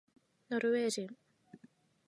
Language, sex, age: Japanese, female, under 19